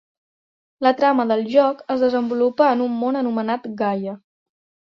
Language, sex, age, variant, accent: Catalan, female, 19-29, Central, Barceloní